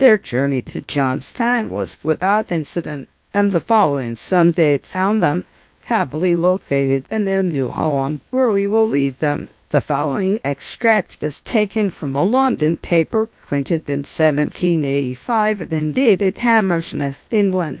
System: TTS, GlowTTS